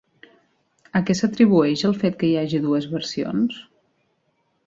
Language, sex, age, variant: Catalan, female, 30-39, Nord-Occidental